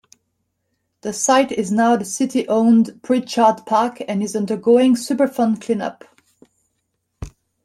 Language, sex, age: English, male, 19-29